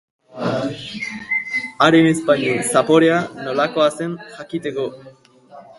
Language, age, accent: Basque, under 19, Mendebalekoa (Araba, Bizkaia, Gipuzkoako mendebaleko herri batzuk)